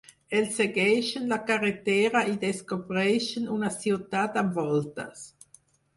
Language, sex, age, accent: Catalan, female, 50-59, aprenent (recent, des d'altres llengües)